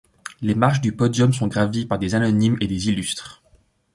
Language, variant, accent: French, Français d'Europe, Français de Suisse